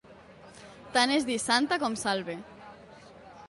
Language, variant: Catalan, Septentrional